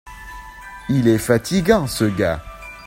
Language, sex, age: French, male, under 19